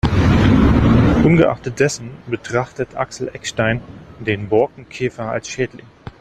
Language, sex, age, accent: German, male, 30-39, Deutschland Deutsch